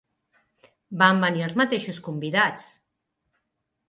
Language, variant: Catalan, Central